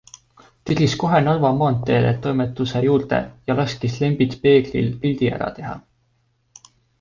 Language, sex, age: Estonian, male, 19-29